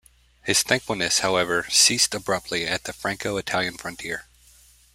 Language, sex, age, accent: English, male, 30-39, United States English